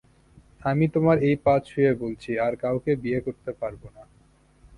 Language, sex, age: Bengali, male, 19-29